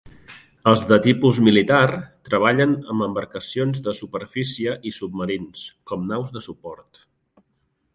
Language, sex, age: Catalan, male, 40-49